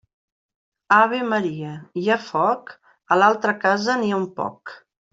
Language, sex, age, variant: Catalan, female, 50-59, Central